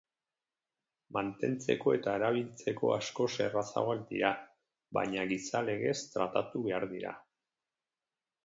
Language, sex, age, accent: Basque, male, 40-49, Erdialdekoa edo Nafarra (Gipuzkoa, Nafarroa)